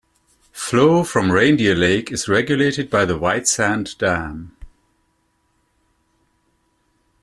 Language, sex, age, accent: English, male, 50-59, Canadian English